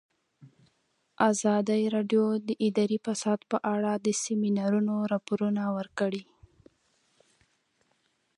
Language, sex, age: Pashto, female, 19-29